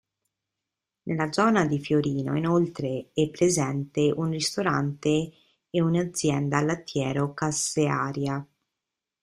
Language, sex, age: Italian, female, 30-39